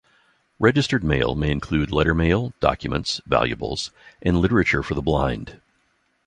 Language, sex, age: English, male, 60-69